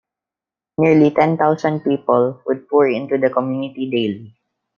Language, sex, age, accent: English, male, under 19, Filipino